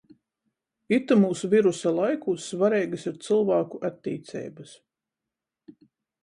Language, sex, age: Latgalian, female, 40-49